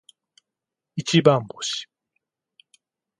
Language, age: Japanese, 50-59